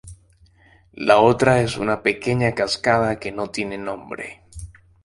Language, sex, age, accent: Spanish, male, 19-29, Caribe: Cuba, Venezuela, Puerto Rico, República Dominicana, Panamá, Colombia caribeña, México caribeño, Costa del golfo de México